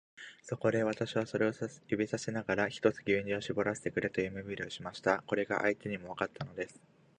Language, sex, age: Japanese, male, 19-29